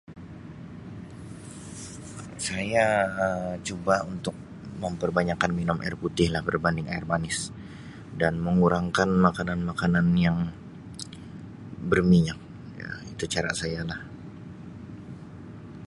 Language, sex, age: Sabah Malay, male, 19-29